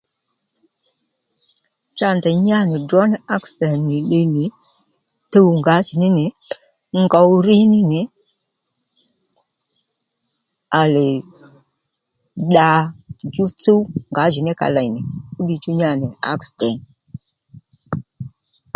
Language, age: Lendu, 40-49